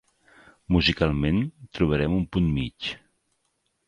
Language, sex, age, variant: Catalan, male, 50-59, Central